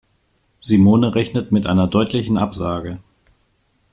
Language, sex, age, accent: German, male, 40-49, Deutschland Deutsch